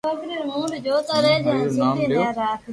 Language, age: Loarki, 40-49